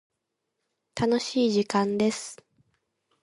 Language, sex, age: Japanese, female, 19-29